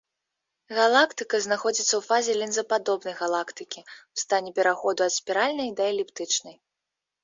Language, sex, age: Belarusian, female, under 19